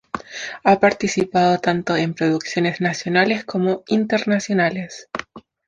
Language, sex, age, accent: Spanish, female, under 19, Chileno: Chile, Cuyo